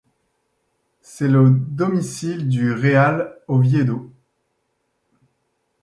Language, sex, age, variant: French, male, 30-39, Français de métropole